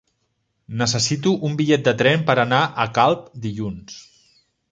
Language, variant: Catalan, Central